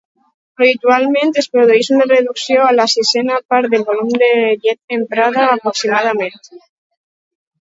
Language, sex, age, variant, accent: Catalan, female, under 19, Alacantí, valencià